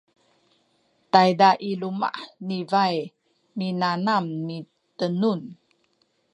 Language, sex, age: Sakizaya, female, 50-59